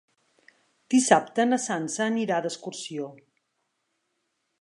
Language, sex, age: Catalan, female, 50-59